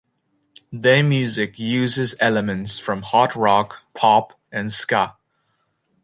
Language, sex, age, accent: English, male, 19-29, United States English